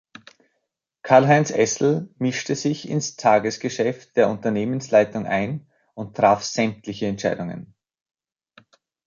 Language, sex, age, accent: German, male, 30-39, Österreichisches Deutsch